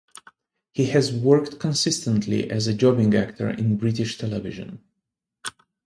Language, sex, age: English, male, 30-39